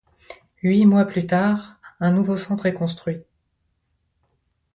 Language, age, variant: French, 30-39, Français de métropole